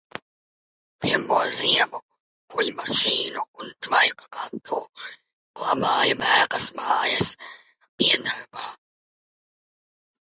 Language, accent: Latvian, bez akcenta